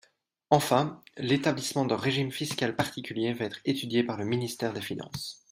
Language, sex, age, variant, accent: French, male, 19-29, Français d'Europe, Français de Belgique